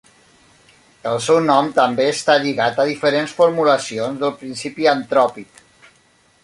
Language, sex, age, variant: Catalan, male, 40-49, Nord-Occidental